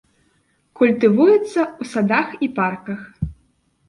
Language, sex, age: Belarusian, female, 19-29